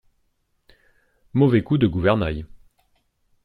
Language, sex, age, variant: French, male, 40-49, Français de métropole